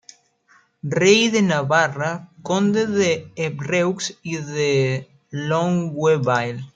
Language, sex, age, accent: Spanish, male, under 19, México